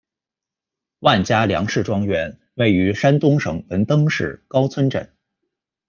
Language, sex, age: Chinese, male, 19-29